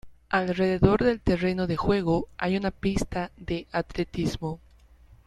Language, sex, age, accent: Spanish, female, under 19, Andino-Pacífico: Colombia, Perú, Ecuador, oeste de Bolivia y Venezuela andina